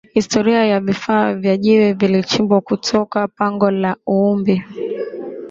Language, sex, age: Swahili, female, 19-29